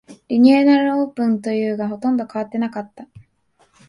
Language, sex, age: Japanese, female, 19-29